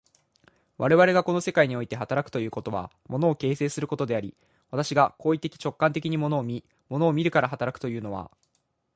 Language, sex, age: Japanese, male, 19-29